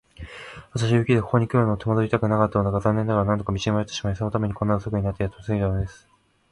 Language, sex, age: Japanese, male, 19-29